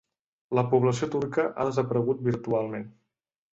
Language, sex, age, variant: Catalan, male, 19-29, Central